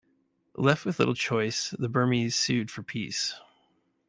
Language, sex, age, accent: English, male, 30-39, Canadian English